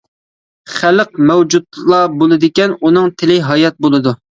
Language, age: Uyghur, 19-29